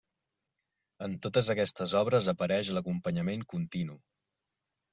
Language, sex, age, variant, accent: Catalan, male, 30-39, Central, central